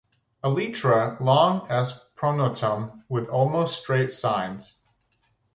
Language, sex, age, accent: English, male, 19-29, United States English